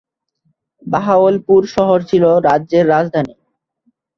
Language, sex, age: Bengali, male, 19-29